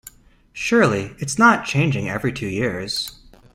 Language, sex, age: English, male, 19-29